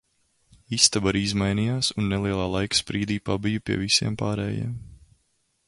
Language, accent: Latvian, Vidzemes